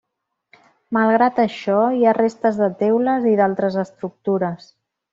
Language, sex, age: Catalan, female, 40-49